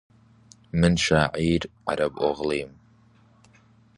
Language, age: Central Kurdish, 19-29